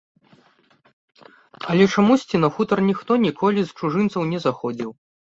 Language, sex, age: Belarusian, male, 19-29